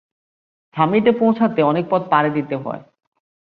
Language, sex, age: Bengali, male, 19-29